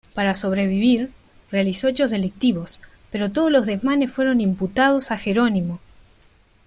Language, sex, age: Spanish, female, 19-29